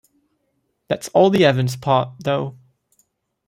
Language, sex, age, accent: English, male, 19-29, England English